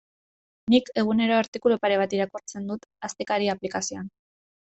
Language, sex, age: Basque, female, 19-29